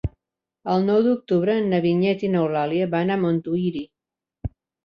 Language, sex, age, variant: Catalan, female, 60-69, Central